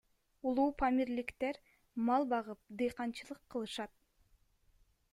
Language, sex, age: Kyrgyz, female, 19-29